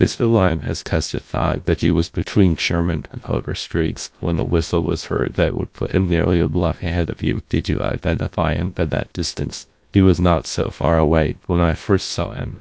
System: TTS, GlowTTS